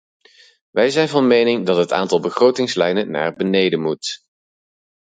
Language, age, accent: Dutch, 30-39, Nederlands Nederlands